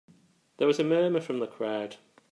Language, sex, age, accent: English, male, 50-59, England English